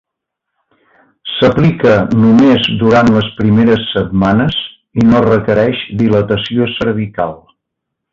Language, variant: Catalan, Central